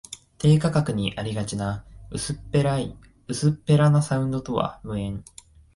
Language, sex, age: Japanese, male, 19-29